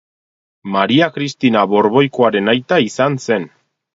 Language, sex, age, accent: Basque, male, 30-39, Erdialdekoa edo Nafarra (Gipuzkoa, Nafarroa)